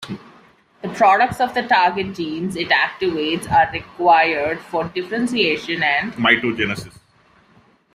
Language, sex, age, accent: English, male, 30-39, India and South Asia (India, Pakistan, Sri Lanka)